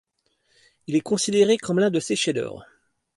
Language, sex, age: French, male, 40-49